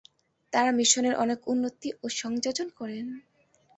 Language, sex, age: Bengali, female, 19-29